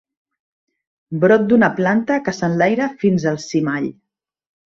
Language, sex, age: Catalan, female, 40-49